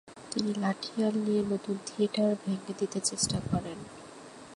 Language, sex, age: Bengali, female, 19-29